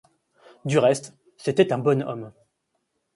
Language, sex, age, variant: French, male, 30-39, Français de métropole